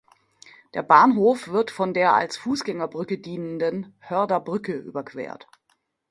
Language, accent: German, Deutschland Deutsch